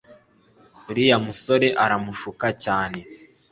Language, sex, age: Kinyarwanda, male, 19-29